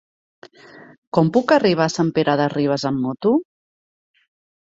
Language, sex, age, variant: Catalan, female, 40-49, Central